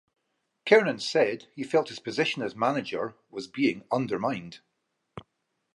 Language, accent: English, Scottish English